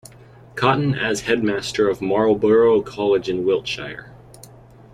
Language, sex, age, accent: English, male, under 19, United States English